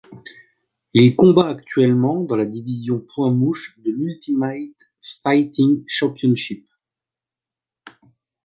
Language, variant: French, Français de métropole